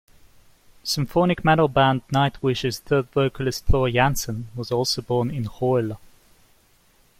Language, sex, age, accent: English, male, 30-39, England English